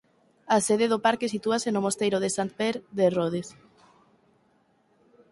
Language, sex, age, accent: Galician, female, 19-29, Central (sen gheada)